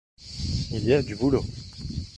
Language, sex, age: French, male, 30-39